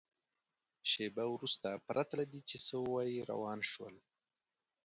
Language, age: Pashto, 19-29